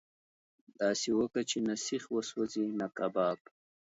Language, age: Pashto, 40-49